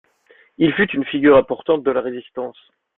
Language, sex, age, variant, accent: French, male, 19-29, Français d'Europe, Français de Belgique